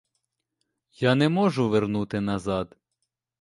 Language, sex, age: Ukrainian, male, 30-39